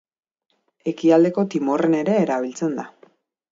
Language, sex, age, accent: Basque, female, 30-39, Mendebalekoa (Araba, Bizkaia, Gipuzkoako mendebaleko herri batzuk)